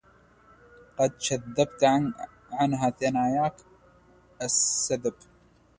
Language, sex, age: Arabic, male, 19-29